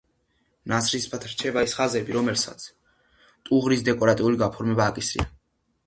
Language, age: Georgian, under 19